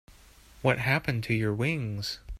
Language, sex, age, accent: English, male, 19-29, United States English